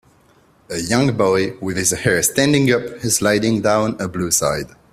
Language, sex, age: English, male, 19-29